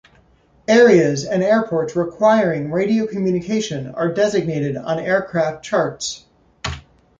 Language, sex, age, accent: English, male, 30-39, United States English